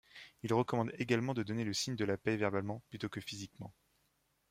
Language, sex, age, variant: French, male, 30-39, Français de métropole